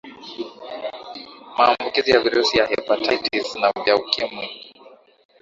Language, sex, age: Swahili, male, 19-29